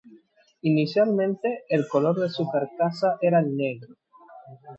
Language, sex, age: Spanish, male, 19-29